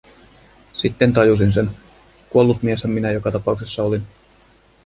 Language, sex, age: Finnish, male, 30-39